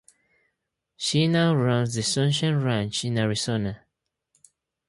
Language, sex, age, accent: English, male, 19-29, United States English